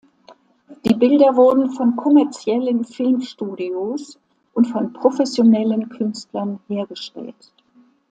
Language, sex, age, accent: German, female, 60-69, Deutschland Deutsch